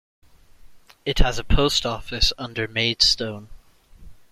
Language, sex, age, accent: English, male, under 19, Scottish English